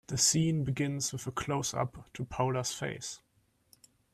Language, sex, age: English, male, 19-29